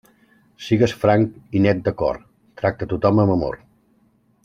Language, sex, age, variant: Catalan, male, 40-49, Central